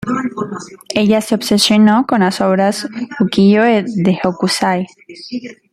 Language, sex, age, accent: Spanish, female, under 19, Andino-Pacífico: Colombia, Perú, Ecuador, oeste de Bolivia y Venezuela andina